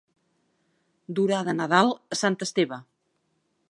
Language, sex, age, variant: Catalan, female, 50-59, Central